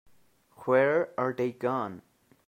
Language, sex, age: English, male, 30-39